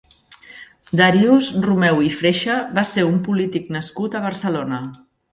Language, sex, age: Catalan, female, 50-59